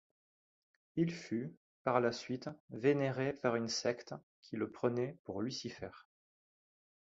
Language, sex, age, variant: French, male, 30-39, Français de métropole